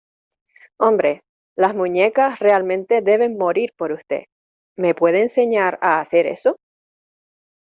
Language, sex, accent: Spanish, female, España: Islas Canarias